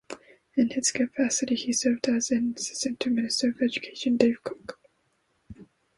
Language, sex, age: English, female, under 19